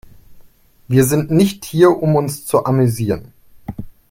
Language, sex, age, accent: German, male, 30-39, Deutschland Deutsch